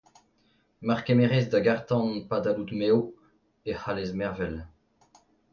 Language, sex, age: Breton, male, 30-39